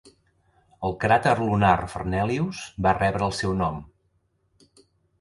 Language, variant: Catalan, Central